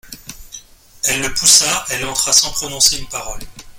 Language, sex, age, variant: French, male, 40-49, Français de métropole